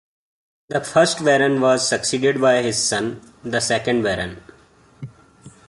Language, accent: English, India and South Asia (India, Pakistan, Sri Lanka)